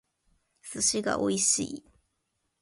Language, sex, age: Japanese, female, 19-29